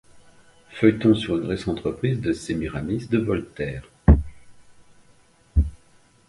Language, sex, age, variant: French, male, 40-49, Français de métropole